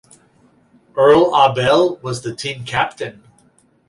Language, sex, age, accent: English, male, 50-59, United States English